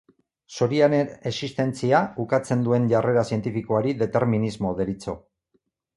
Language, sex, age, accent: Basque, male, 50-59, Mendebalekoa (Araba, Bizkaia, Gipuzkoako mendebaleko herri batzuk)